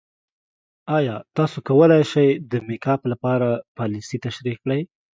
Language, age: Pashto, 19-29